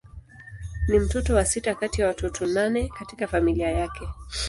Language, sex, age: Swahili, female, 19-29